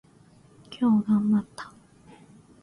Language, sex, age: Japanese, female, under 19